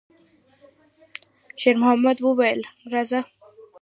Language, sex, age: Pashto, female, 19-29